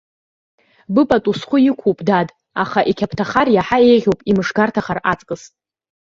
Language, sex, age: Abkhazian, female, under 19